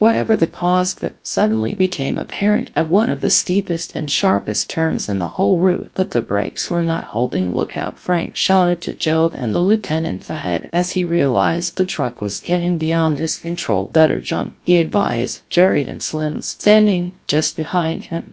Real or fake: fake